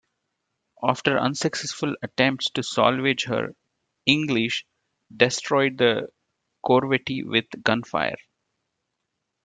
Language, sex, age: English, male, 40-49